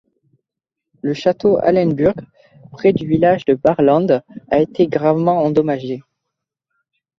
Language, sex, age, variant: French, male, under 19, Français de métropole